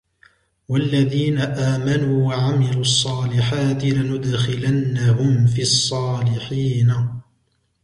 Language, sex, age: Arabic, male, 19-29